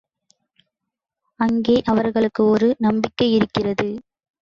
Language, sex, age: Tamil, female, under 19